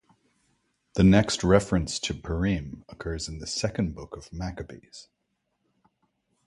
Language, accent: English, United States English